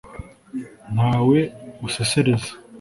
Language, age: Kinyarwanda, 19-29